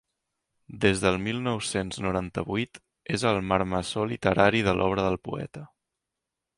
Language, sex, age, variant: Catalan, male, 19-29, Central